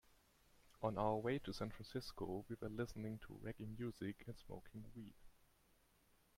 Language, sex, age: English, male, 19-29